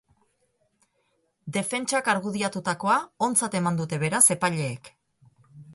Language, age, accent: Basque, 50-59, Erdialdekoa edo Nafarra (Gipuzkoa, Nafarroa)